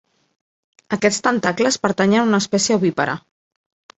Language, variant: Catalan, Central